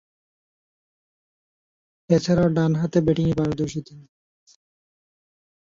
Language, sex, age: Bengali, male, 19-29